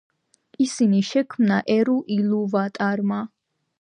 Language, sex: Georgian, female